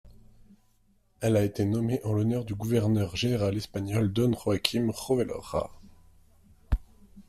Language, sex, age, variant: French, male, 19-29, Français de métropole